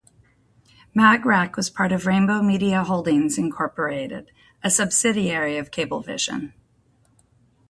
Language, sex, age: English, female, 50-59